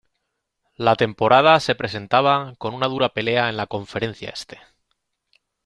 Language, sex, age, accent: Spanish, male, 30-39, España: Centro-Sur peninsular (Madrid, Toledo, Castilla-La Mancha)